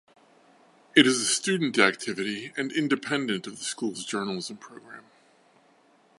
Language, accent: English, United States English